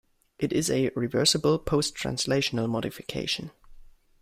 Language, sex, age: English, male, 19-29